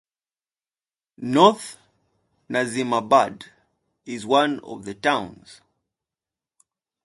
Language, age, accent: English, 19-29, United States English; England English